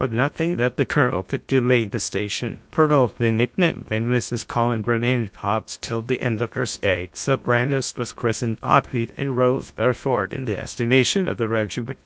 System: TTS, GlowTTS